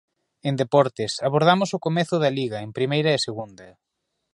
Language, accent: Galician, Oriental (común en zona oriental)